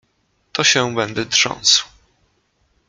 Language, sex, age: Polish, male, 19-29